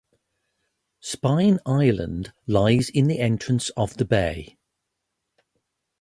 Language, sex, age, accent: English, male, 40-49, England English